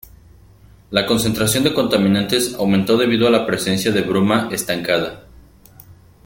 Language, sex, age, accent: Spanish, male, 19-29, México